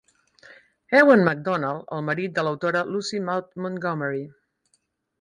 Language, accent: Catalan, Girona